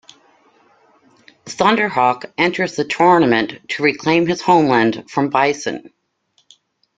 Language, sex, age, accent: English, female, 50-59, United States English